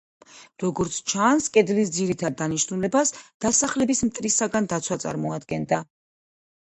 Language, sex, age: Georgian, female, 40-49